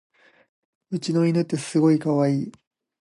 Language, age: Japanese, 19-29